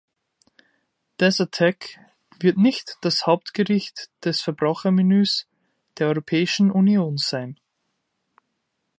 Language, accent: German, Österreichisches Deutsch